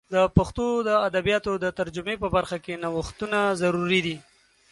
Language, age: Pashto, 19-29